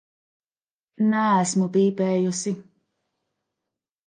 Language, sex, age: Latvian, female, 30-39